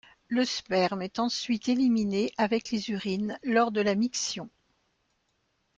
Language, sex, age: French, female, 60-69